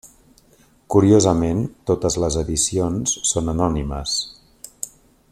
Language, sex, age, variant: Catalan, male, 40-49, Central